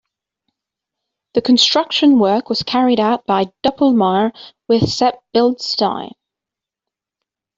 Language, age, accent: English, 19-29, England English